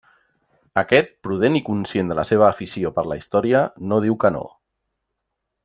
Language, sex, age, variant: Catalan, male, 40-49, Central